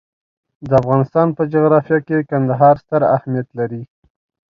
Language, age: Pashto, 19-29